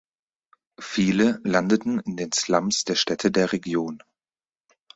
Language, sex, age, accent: German, male, 30-39, Deutschland Deutsch